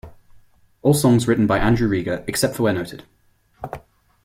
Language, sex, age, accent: English, male, 19-29, England English